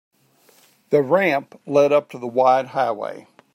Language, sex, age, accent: English, male, 60-69, United States English